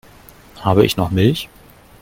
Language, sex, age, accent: German, male, 40-49, Deutschland Deutsch